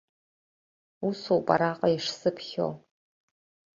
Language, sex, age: Abkhazian, female, 40-49